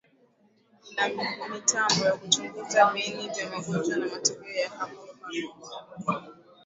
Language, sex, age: Swahili, female, 19-29